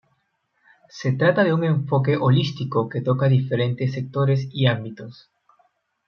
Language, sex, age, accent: Spanish, male, 19-29, Andino-Pacífico: Colombia, Perú, Ecuador, oeste de Bolivia y Venezuela andina